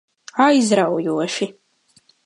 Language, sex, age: Latvian, male, under 19